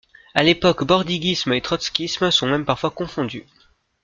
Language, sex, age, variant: French, female, 19-29, Français de métropole